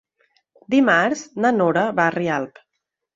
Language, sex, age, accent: Catalan, female, 40-49, Oriental